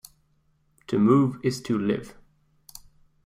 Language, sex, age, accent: English, male, 19-29, England English